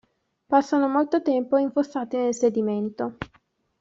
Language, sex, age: Italian, female, 19-29